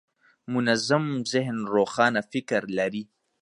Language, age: Pashto, under 19